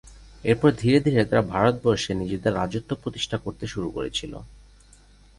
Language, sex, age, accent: Bengali, male, 19-29, Native